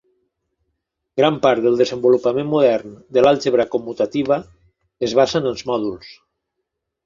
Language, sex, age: Catalan, male, 50-59